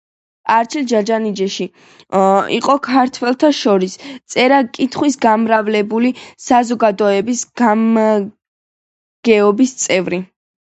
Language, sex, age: Georgian, female, 19-29